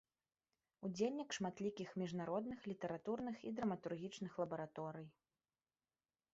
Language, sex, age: Belarusian, female, 19-29